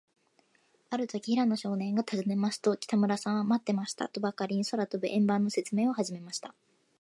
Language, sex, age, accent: Japanese, female, 19-29, 標準語